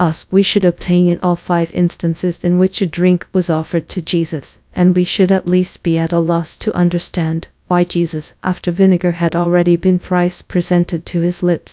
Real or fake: fake